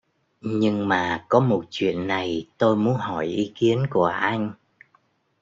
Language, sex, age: Vietnamese, male, 60-69